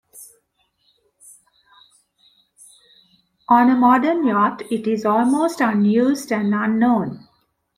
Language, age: English, 50-59